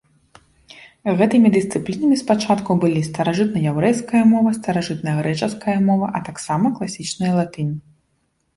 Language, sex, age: Belarusian, female, 30-39